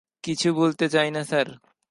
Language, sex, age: Bengali, male, 19-29